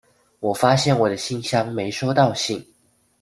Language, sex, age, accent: Chinese, female, 19-29, 出生地：宜蘭縣